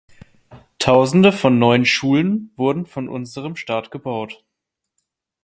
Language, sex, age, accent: German, male, 19-29, Deutschland Deutsch